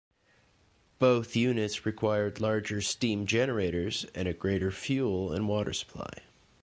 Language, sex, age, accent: English, male, 30-39, United States English